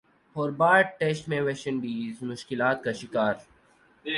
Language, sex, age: Urdu, male, 19-29